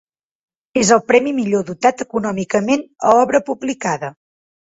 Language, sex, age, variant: Catalan, female, 19-29, Central